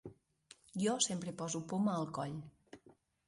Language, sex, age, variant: Catalan, female, 30-39, Central